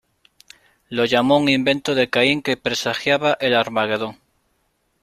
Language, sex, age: Spanish, male, 30-39